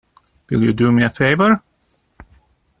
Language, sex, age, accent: English, male, 40-49, Australian English